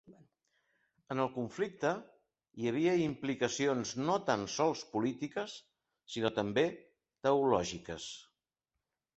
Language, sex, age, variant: Catalan, female, 60-69, Central